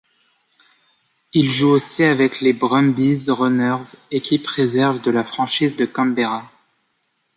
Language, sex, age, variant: French, male, under 19, Français de métropole